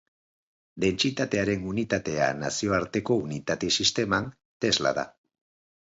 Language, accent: Basque, Mendebalekoa (Araba, Bizkaia, Gipuzkoako mendebaleko herri batzuk)